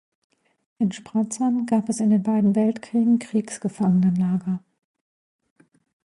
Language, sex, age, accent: German, female, 50-59, Deutschland Deutsch